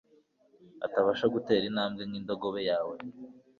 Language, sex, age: Kinyarwanda, male, 19-29